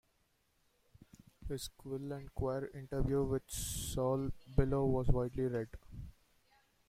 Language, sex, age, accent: English, male, 19-29, India and South Asia (India, Pakistan, Sri Lanka)